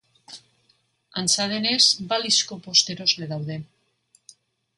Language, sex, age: Basque, female, 60-69